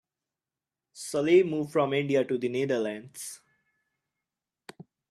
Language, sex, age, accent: English, male, 19-29, India and South Asia (India, Pakistan, Sri Lanka)